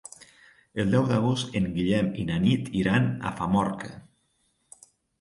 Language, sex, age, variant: Catalan, male, 40-49, Nord-Occidental